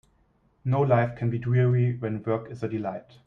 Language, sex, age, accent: English, male, 19-29, United States English